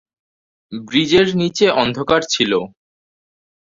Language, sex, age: Bengali, male, under 19